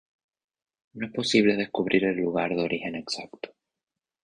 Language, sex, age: Spanish, male, 19-29